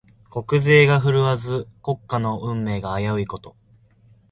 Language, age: Japanese, 19-29